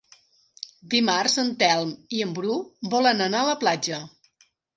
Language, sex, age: Catalan, female, 40-49